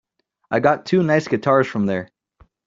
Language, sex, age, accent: English, male, 19-29, United States English